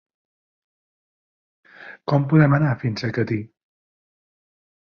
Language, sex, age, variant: Catalan, male, 30-39, Central